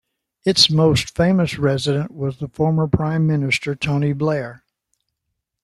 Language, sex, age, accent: English, male, 90+, United States English